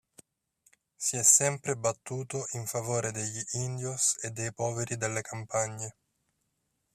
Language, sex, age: Italian, male, 19-29